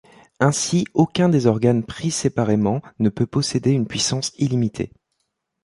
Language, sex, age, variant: French, male, 19-29, Français de métropole